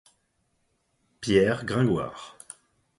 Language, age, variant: French, 30-39, Français de métropole